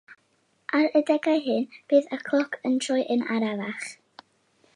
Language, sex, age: Welsh, female, under 19